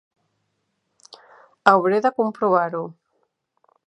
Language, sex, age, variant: Catalan, female, 50-59, Central